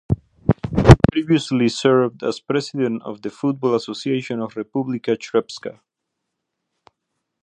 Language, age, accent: English, 30-39, United States English